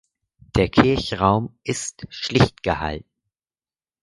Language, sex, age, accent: German, male, under 19, Deutschland Deutsch